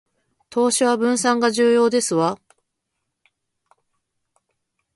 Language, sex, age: Japanese, female, 40-49